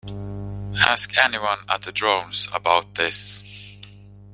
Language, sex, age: English, male, 40-49